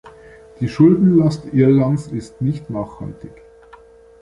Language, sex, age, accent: German, male, 40-49, Deutschland Deutsch